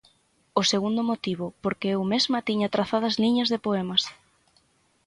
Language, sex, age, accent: Galician, female, 19-29, Central (gheada); Normativo (estándar)